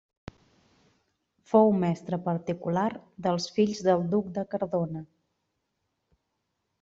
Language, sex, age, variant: Catalan, female, 30-39, Nord-Occidental